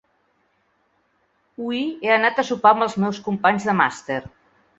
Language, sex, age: Catalan, female, 60-69